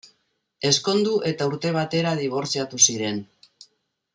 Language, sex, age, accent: Basque, female, 60-69, Mendebalekoa (Araba, Bizkaia, Gipuzkoako mendebaleko herri batzuk)